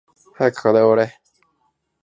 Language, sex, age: Japanese, male, 19-29